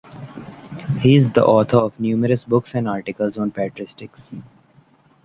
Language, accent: English, India and South Asia (India, Pakistan, Sri Lanka)